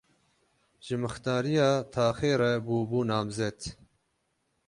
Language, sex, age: Kurdish, male, 30-39